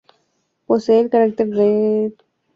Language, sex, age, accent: Spanish, female, 19-29, México